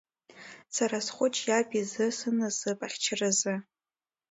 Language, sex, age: Abkhazian, female, under 19